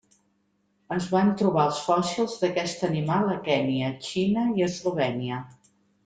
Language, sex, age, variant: Catalan, female, 50-59, Central